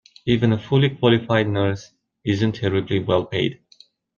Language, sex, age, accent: English, male, 30-39, United States English